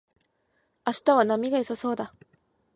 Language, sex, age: Japanese, female, 19-29